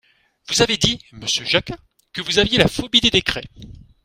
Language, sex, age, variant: French, male, 40-49, Français de métropole